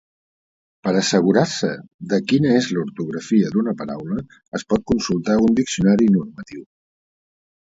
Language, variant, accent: Catalan, Central, central; tarragoní